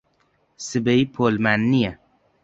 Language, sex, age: Central Kurdish, male, 19-29